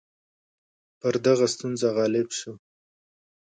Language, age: Pashto, 19-29